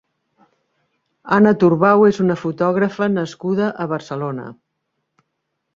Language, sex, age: Catalan, female, 60-69